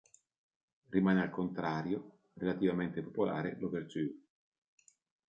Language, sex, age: Italian, male, 40-49